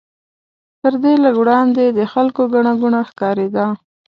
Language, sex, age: Pashto, female, 19-29